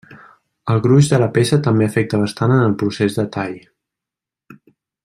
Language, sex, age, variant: Catalan, male, 19-29, Central